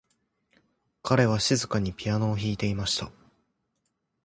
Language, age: Japanese, 19-29